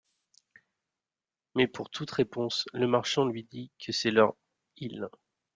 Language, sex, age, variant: French, male, 40-49, Français de métropole